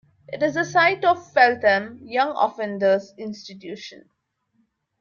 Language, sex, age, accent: English, female, 30-39, India and South Asia (India, Pakistan, Sri Lanka)